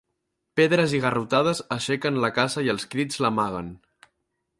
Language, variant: Catalan, Central